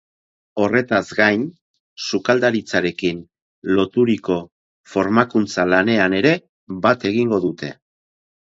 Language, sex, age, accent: Basque, male, 50-59, Erdialdekoa edo Nafarra (Gipuzkoa, Nafarroa)